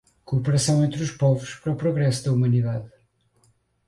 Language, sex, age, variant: Portuguese, male, 30-39, Portuguese (Portugal)